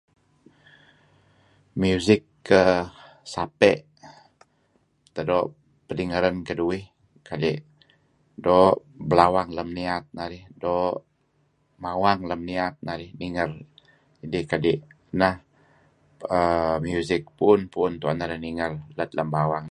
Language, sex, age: Kelabit, male, 50-59